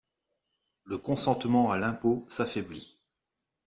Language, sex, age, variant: French, male, 40-49, Français de métropole